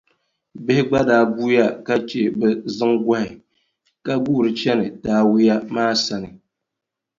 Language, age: Dagbani, 30-39